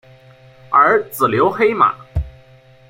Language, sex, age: Chinese, male, under 19